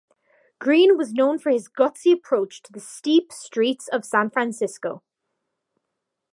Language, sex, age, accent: English, female, under 19, Irish English